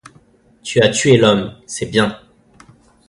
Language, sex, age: French, male, under 19